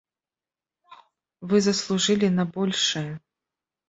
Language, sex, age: Belarusian, female, 30-39